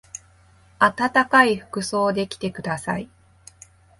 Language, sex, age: Japanese, female, 30-39